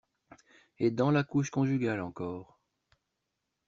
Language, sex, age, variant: French, male, 50-59, Français de métropole